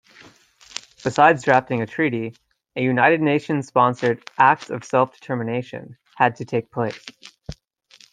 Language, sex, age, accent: English, male, 30-39, United States English